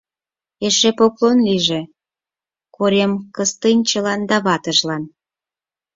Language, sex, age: Mari, female, 40-49